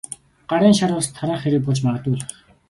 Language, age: Mongolian, 19-29